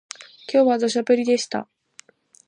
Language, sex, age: Japanese, female, 19-29